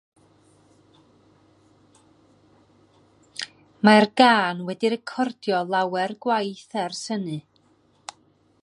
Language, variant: Welsh, North-Western Welsh